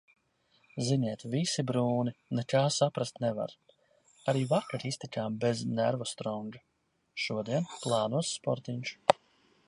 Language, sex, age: Latvian, male, 30-39